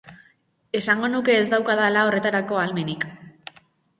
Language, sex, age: Basque, female, under 19